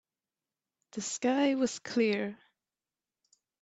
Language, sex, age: English, female, 19-29